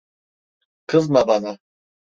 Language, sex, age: Turkish, male, 19-29